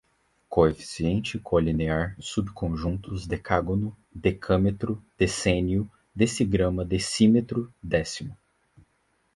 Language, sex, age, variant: Portuguese, male, 19-29, Portuguese (Brasil)